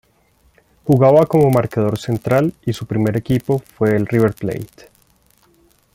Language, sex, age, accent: Spanish, male, 30-39, Andino-Pacífico: Colombia, Perú, Ecuador, oeste de Bolivia y Venezuela andina